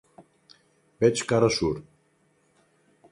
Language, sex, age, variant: Catalan, male, 70-79, Central